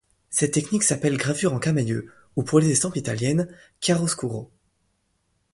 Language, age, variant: French, 19-29, Français de métropole